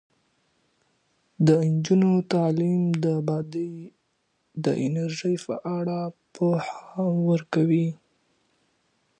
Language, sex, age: Pashto, male, under 19